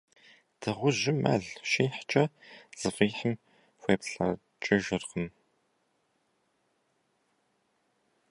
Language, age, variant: Kabardian, 19-29, Адыгэбзэ (Къэбэрдей, Кирил, псоми зэдай)